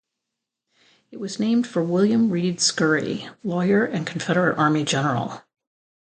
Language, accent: English, United States English